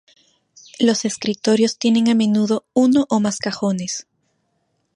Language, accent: Spanish, Andino-Pacífico: Colombia, Perú, Ecuador, oeste de Bolivia y Venezuela andina